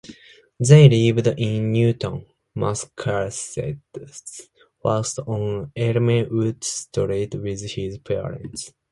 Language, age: English, 19-29